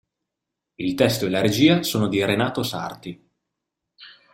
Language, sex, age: Italian, male, 30-39